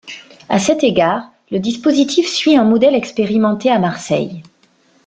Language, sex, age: French, female, 40-49